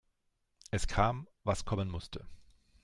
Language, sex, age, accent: German, male, 40-49, Deutschland Deutsch